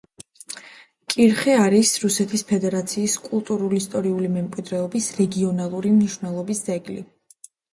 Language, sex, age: Georgian, female, 19-29